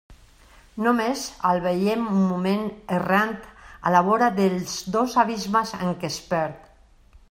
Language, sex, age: Catalan, female, 40-49